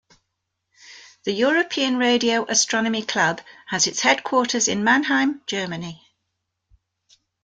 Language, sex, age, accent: English, female, 60-69, England English